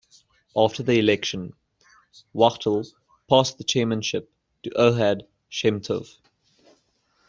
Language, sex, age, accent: English, male, 19-29, Southern African (South Africa, Zimbabwe, Namibia)